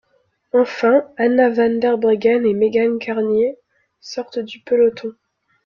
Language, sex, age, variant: French, female, 19-29, Français de métropole